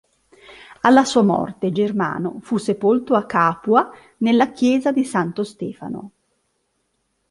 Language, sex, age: Italian, female, 30-39